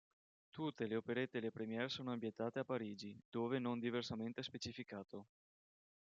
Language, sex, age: Italian, male, 30-39